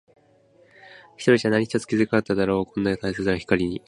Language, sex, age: Japanese, male, 19-29